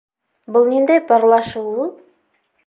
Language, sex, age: Bashkir, female, 30-39